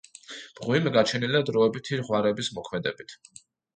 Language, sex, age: Georgian, male, 30-39